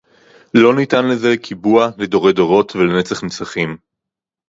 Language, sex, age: Hebrew, male, 19-29